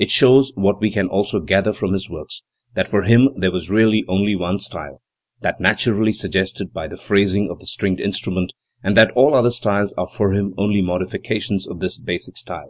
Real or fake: real